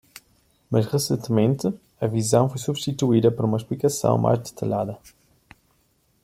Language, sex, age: Portuguese, male, 19-29